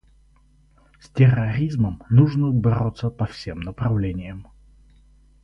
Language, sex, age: Russian, male, 19-29